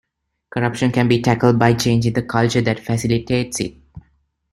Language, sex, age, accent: English, male, 19-29, India and South Asia (India, Pakistan, Sri Lanka)